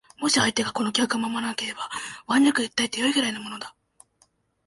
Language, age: Japanese, 19-29